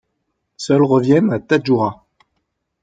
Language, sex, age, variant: French, male, 30-39, Français de métropole